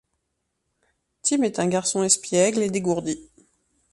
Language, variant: French, Français de métropole